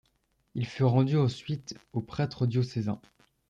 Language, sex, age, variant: French, male, under 19, Français de métropole